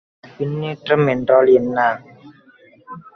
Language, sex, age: Tamil, male, 19-29